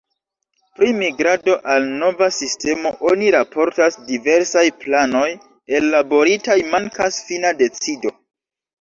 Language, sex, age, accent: Esperanto, male, 19-29, Internacia